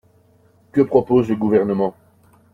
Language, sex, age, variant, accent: French, male, 50-59, Français d'Europe, Français de Belgique